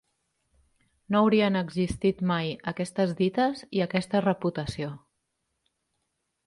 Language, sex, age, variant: Catalan, female, 40-49, Central